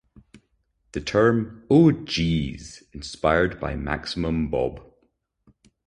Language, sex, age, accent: English, male, 30-39, Scottish English